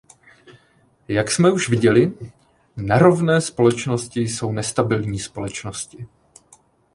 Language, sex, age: Czech, male, 30-39